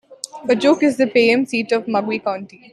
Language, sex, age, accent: English, female, 19-29, India and South Asia (India, Pakistan, Sri Lanka)